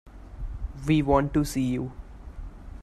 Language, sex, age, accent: English, male, 19-29, India and South Asia (India, Pakistan, Sri Lanka)